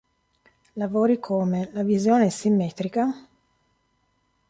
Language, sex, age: Italian, female, 40-49